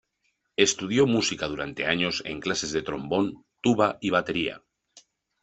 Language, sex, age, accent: Spanish, male, 40-49, España: Centro-Sur peninsular (Madrid, Toledo, Castilla-La Mancha)